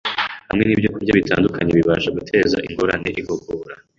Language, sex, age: Kinyarwanda, male, 19-29